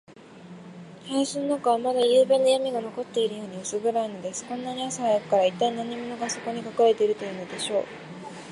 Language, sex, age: Japanese, female, 19-29